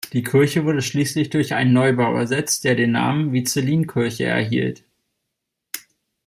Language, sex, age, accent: German, male, 30-39, Deutschland Deutsch